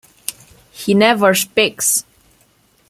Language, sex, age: English, male, under 19